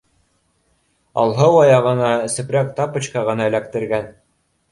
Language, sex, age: Bashkir, male, 19-29